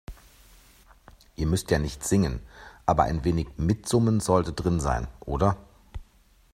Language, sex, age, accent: German, male, 40-49, Deutschland Deutsch